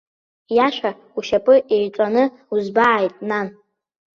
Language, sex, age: Abkhazian, female, under 19